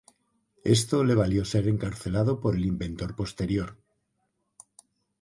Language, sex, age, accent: Spanish, male, 50-59, España: Norte peninsular (Asturias, Castilla y León, Cantabria, País Vasco, Navarra, Aragón, La Rioja, Guadalajara, Cuenca)